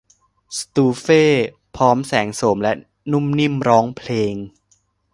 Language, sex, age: Thai, male, 19-29